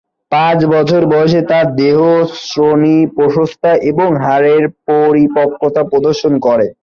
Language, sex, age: Bengali, male, 19-29